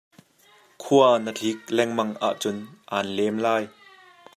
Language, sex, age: Hakha Chin, male, 30-39